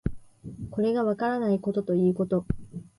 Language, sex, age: Japanese, female, 19-29